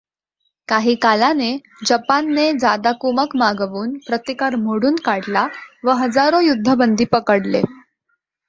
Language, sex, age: Marathi, female, under 19